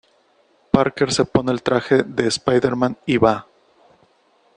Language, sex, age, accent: Spanish, male, 30-39, México